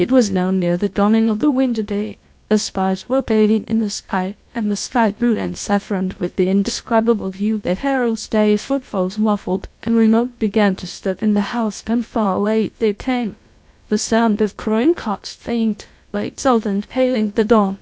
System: TTS, GlowTTS